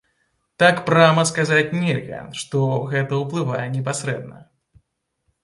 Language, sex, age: Belarusian, male, 19-29